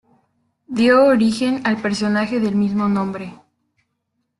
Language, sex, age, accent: Spanish, female, 19-29, México